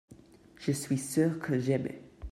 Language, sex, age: French, male, under 19